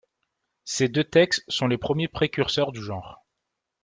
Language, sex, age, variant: French, male, 19-29, Français de métropole